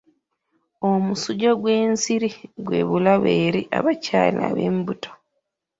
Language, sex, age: Ganda, female, 30-39